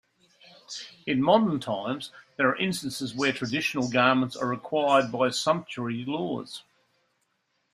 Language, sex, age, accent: English, male, 50-59, Australian English